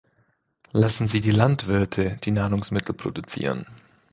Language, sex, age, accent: German, male, 30-39, Deutschland Deutsch